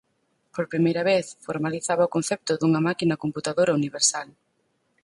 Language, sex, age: Galician, female, 19-29